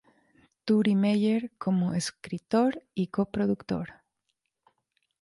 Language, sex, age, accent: Spanish, female, 40-49, México; Andino-Pacífico: Colombia, Perú, Ecuador, oeste de Bolivia y Venezuela andina